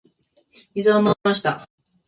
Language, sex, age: Japanese, female, 19-29